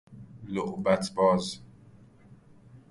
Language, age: Persian, 19-29